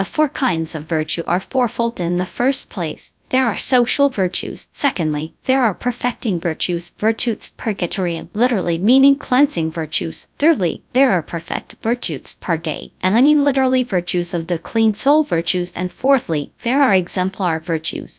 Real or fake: fake